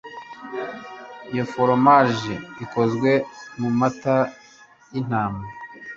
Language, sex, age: Kinyarwanda, male, 40-49